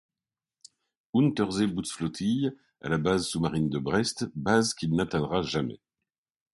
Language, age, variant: French, 50-59, Français de métropole